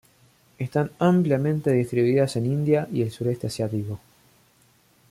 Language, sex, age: Spanish, male, under 19